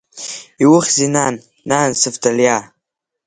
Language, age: Abkhazian, under 19